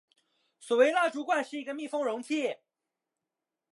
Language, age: Chinese, 19-29